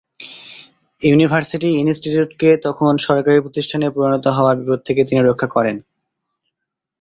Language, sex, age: Bengali, male, 19-29